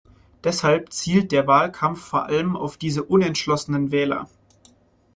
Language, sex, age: German, male, 19-29